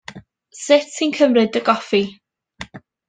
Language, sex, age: Welsh, female, 19-29